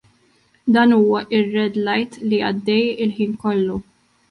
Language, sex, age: Maltese, female, 19-29